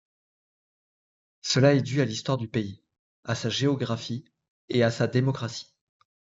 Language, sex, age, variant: French, male, 30-39, Français de métropole